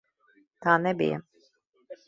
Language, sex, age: Latvian, female, 30-39